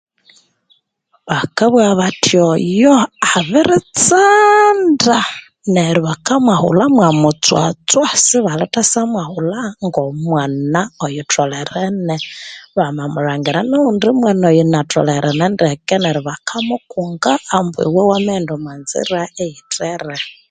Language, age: Konzo, 19-29